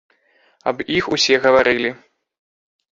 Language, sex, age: Belarusian, male, 19-29